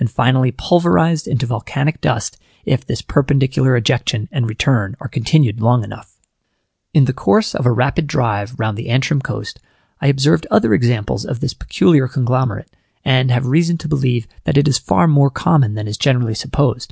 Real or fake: real